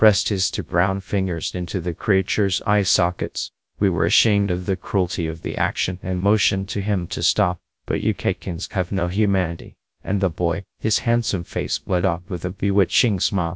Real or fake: fake